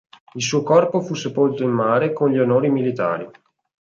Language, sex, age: Italian, male, 19-29